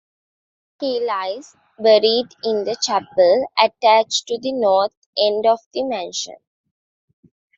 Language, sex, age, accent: English, female, 19-29, India and South Asia (India, Pakistan, Sri Lanka)